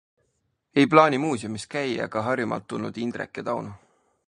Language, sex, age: Estonian, male, 19-29